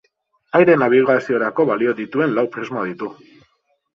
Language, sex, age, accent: Basque, male, 30-39, Mendebalekoa (Araba, Bizkaia, Gipuzkoako mendebaleko herri batzuk)